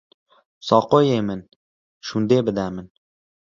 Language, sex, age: Kurdish, male, 19-29